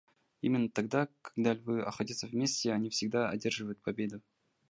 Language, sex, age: Russian, male, under 19